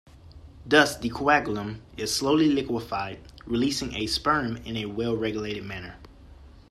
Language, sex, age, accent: English, male, 19-29, United States English